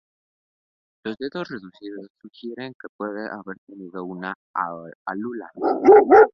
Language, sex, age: Spanish, male, 19-29